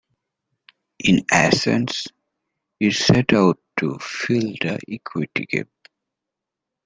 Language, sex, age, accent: English, male, 19-29, United States English